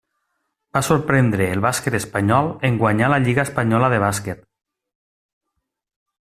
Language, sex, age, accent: Catalan, male, 40-49, valencià